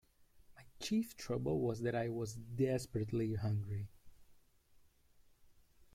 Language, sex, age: English, male, 30-39